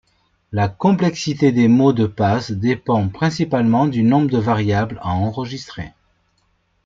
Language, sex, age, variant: French, male, 40-49, Français de métropole